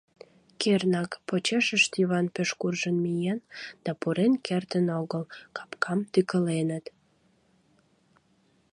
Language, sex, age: Mari, female, 19-29